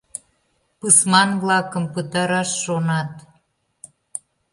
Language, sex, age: Mari, female, 60-69